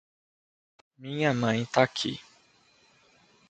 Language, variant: Portuguese, Portuguese (Brasil)